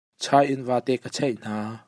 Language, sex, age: Hakha Chin, male, 30-39